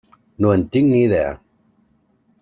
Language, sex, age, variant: Catalan, male, 40-49, Central